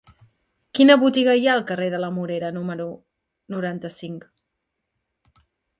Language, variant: Catalan, Nord-Occidental